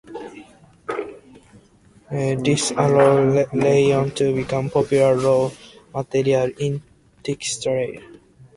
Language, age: English, 19-29